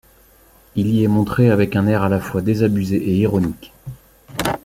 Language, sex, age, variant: French, male, 40-49, Français de métropole